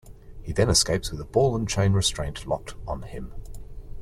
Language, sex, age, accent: English, male, 40-49, Australian English